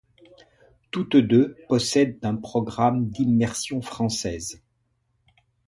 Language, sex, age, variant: French, male, 50-59, Français de métropole